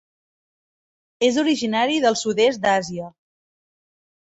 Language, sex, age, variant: Catalan, female, 30-39, Central